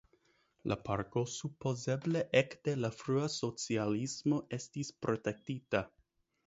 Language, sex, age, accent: Esperanto, male, 19-29, Internacia